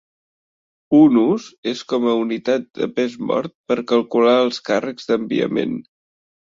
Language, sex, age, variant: Catalan, male, 19-29, Central